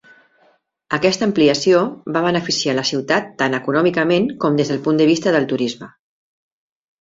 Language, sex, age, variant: Catalan, female, 50-59, Central